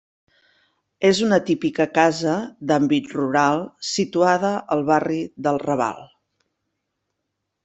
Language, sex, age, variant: Catalan, female, 50-59, Central